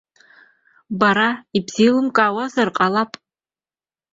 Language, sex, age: Abkhazian, female, 30-39